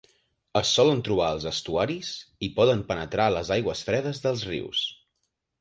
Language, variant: Catalan, Nord-Occidental